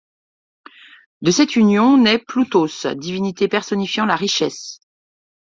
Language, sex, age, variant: French, female, 40-49, Français de métropole